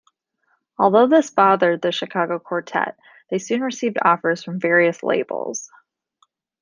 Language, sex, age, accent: English, female, 30-39, United States English